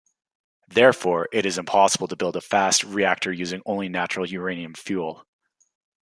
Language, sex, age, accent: English, male, 19-29, Canadian English